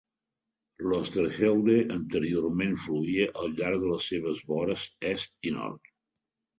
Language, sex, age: Catalan, male, 60-69